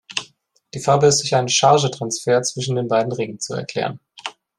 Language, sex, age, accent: German, male, 19-29, Deutschland Deutsch